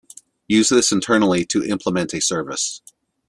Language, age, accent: English, 40-49, United States English